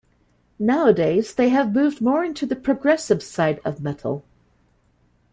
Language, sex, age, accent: English, female, 50-59, United States English